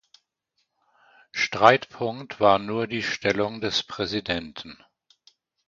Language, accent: German, Deutschland Deutsch